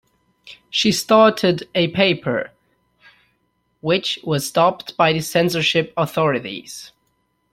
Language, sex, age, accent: English, male, 19-29, United States English